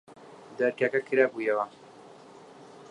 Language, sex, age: Central Kurdish, male, 19-29